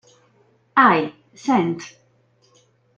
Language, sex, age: Italian, female, 30-39